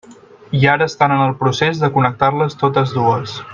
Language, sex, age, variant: Catalan, male, 19-29, Central